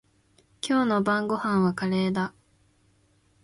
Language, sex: Japanese, female